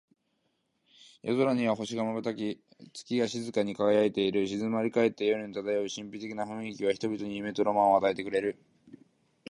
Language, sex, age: Japanese, male, 19-29